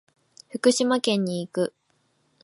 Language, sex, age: Japanese, female, 19-29